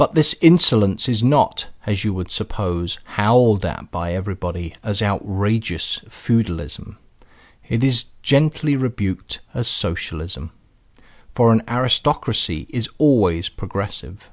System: none